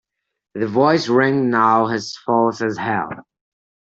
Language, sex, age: English, male, under 19